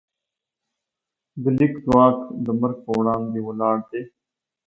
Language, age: Pashto, 19-29